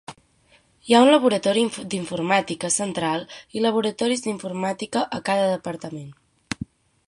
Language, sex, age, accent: Catalan, female, 19-29, central; septentrional